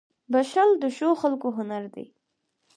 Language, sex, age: Pashto, female, under 19